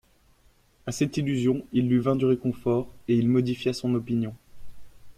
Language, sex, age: French, male, 19-29